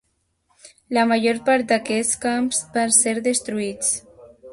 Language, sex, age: Catalan, female, under 19